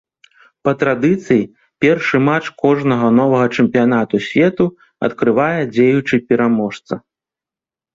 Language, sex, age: Belarusian, male, 30-39